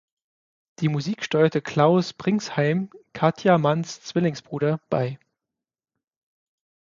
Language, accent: German, Deutschland Deutsch